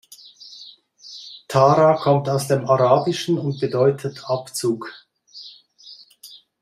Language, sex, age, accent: German, male, 50-59, Schweizerdeutsch